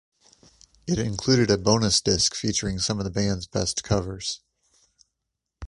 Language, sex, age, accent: English, male, 30-39, United States English